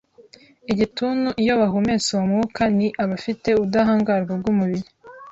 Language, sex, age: Kinyarwanda, female, 19-29